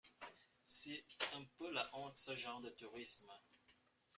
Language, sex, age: French, male, 30-39